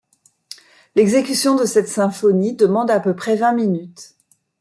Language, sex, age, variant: French, female, 50-59, Français de métropole